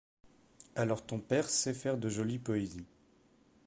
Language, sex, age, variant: French, male, 19-29, Français de métropole